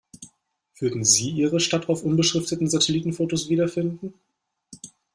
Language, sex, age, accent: German, male, 19-29, Deutschland Deutsch